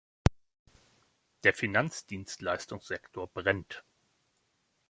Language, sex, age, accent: German, male, 40-49, Deutschland Deutsch